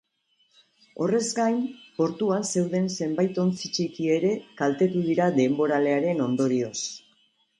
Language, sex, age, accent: Basque, female, 60-69, Mendebalekoa (Araba, Bizkaia, Gipuzkoako mendebaleko herri batzuk)